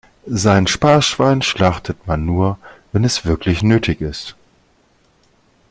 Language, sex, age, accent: German, male, 40-49, Deutschland Deutsch